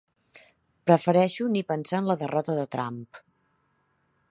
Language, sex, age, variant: Catalan, female, 40-49, Central